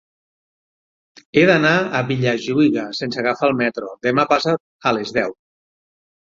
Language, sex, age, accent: Catalan, male, 40-49, central; nord-occidental